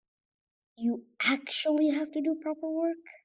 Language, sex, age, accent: English, male, under 19, United States English